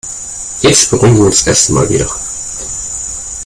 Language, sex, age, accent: German, male, 40-49, Deutschland Deutsch